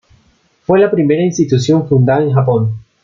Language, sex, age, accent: Spanish, male, 19-29, Andino-Pacífico: Colombia, Perú, Ecuador, oeste de Bolivia y Venezuela andina